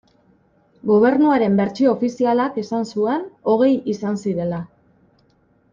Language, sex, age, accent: Basque, female, 30-39, Mendebalekoa (Araba, Bizkaia, Gipuzkoako mendebaleko herri batzuk)